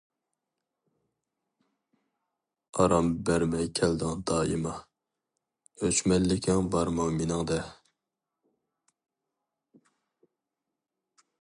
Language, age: Uyghur, 19-29